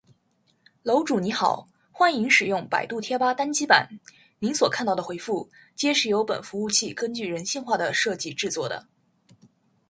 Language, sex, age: Chinese, female, 19-29